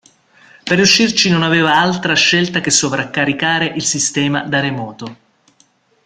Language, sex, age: Italian, male, 30-39